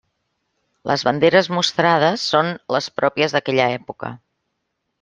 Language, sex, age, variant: Catalan, female, 50-59, Central